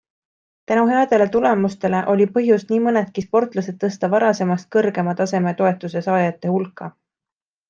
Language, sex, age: Estonian, female, 19-29